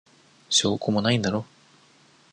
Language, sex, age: Japanese, male, under 19